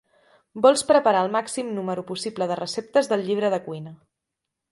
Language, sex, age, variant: Catalan, female, 19-29, Central